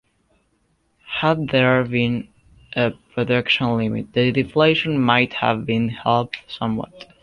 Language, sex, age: English, male, under 19